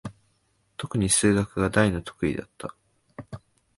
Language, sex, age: Japanese, male, 19-29